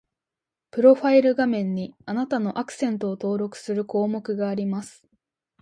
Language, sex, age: Japanese, female, under 19